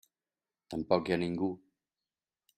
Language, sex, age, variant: Catalan, male, 60-69, Central